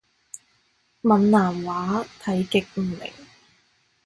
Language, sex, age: Cantonese, female, 19-29